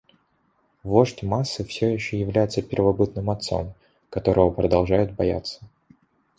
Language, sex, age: Russian, male, 19-29